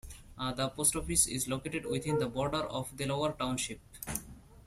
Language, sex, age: English, male, 19-29